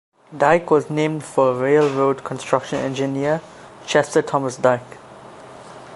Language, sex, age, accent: English, male, under 19, Southern African (South Africa, Zimbabwe, Namibia)